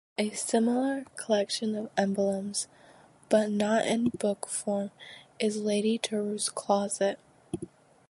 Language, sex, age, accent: English, female, under 19, United States English